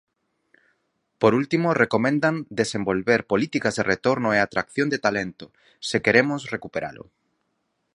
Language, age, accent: Galician, 30-39, Normativo (estándar)